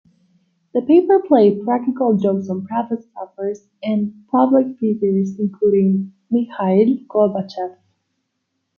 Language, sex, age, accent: English, female, 19-29, United States English